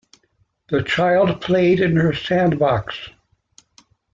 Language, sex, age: English, male, 60-69